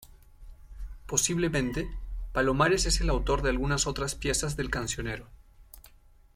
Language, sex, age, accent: Spanish, male, 19-29, Andino-Pacífico: Colombia, Perú, Ecuador, oeste de Bolivia y Venezuela andina